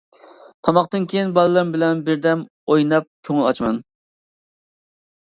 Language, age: Uyghur, 19-29